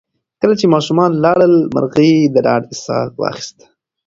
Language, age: Pashto, 19-29